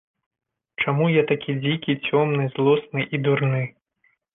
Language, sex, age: Belarusian, male, 30-39